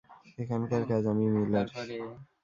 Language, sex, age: Bengali, male, 19-29